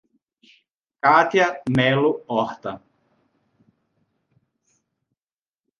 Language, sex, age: Portuguese, male, 19-29